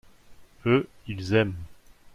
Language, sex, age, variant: French, male, 30-39, Français de métropole